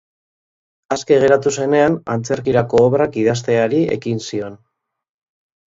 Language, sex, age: Basque, male, 30-39